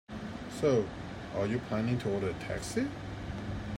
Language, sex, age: English, male, 30-39